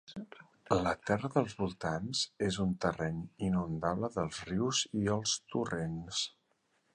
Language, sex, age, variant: Catalan, male, 40-49, Central